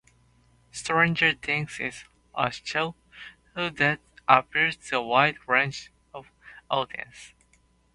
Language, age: English, 19-29